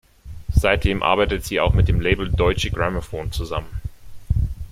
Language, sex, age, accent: German, male, 19-29, Deutschland Deutsch